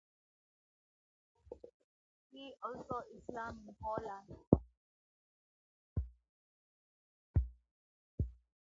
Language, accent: English, Kenyan English